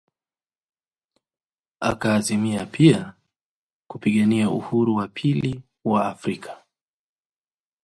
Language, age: Swahili, 30-39